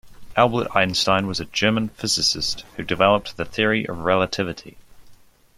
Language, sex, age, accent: English, male, 19-29, New Zealand English